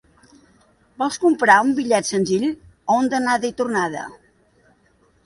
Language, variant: Catalan, Central